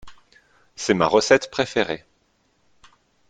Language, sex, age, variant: French, male, 30-39, Français de métropole